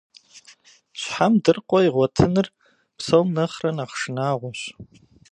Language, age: Kabardian, 40-49